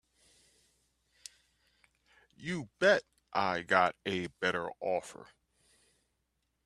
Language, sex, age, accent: English, male, 40-49, United States English